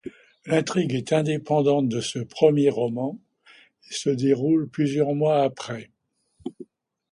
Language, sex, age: French, male, 80-89